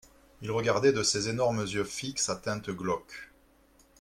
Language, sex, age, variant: French, male, 30-39, Français de métropole